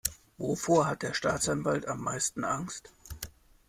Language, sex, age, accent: German, male, 30-39, Deutschland Deutsch